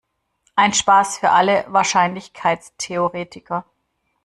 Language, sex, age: German, female, 40-49